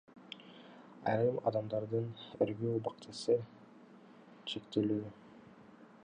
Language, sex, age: Kyrgyz, male, under 19